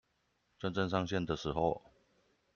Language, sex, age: Chinese, male, 40-49